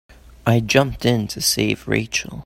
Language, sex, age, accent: English, male, under 19, United States English